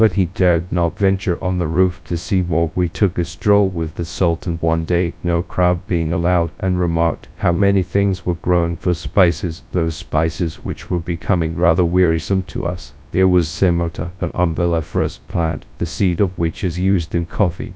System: TTS, GradTTS